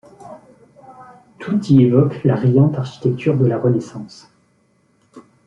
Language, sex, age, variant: French, male, 30-39, Français de métropole